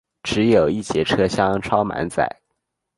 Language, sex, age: Chinese, male, under 19